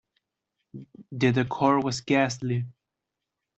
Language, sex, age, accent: English, male, 19-29, United States English